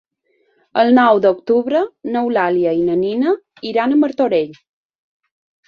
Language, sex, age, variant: Catalan, female, 30-39, Balear